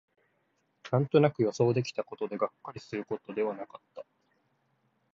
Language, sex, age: Japanese, male, under 19